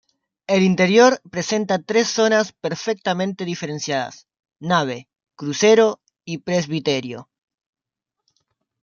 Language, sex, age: Spanish, male, 19-29